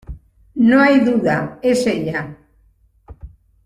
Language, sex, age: Spanish, female, 80-89